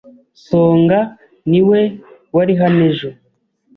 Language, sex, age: Kinyarwanda, male, 19-29